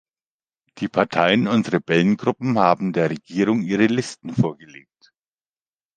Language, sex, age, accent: German, male, 50-59, Deutschland Deutsch